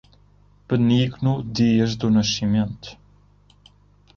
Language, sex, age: Portuguese, male, 19-29